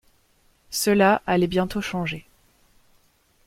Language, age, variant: French, 19-29, Français de métropole